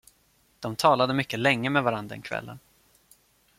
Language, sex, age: Swedish, male, 19-29